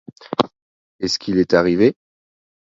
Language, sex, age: French, male, 19-29